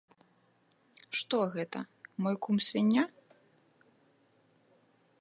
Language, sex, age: Belarusian, female, 19-29